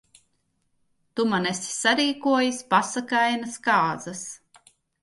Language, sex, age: Latvian, female, 40-49